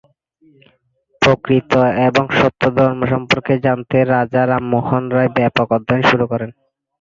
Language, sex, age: Bengali, male, 19-29